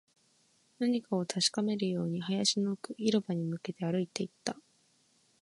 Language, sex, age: Japanese, female, 19-29